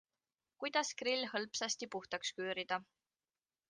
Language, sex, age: Estonian, female, 19-29